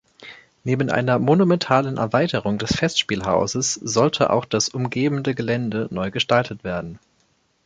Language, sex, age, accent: German, male, 19-29, Deutschland Deutsch